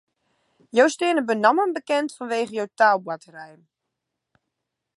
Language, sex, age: Western Frisian, female, under 19